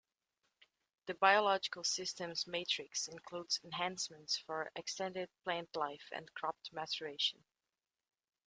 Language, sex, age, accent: English, female, 19-29, Welsh English